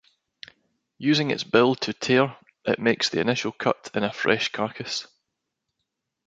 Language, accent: English, Scottish English